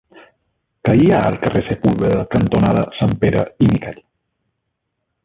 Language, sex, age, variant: Catalan, male, 40-49, Balear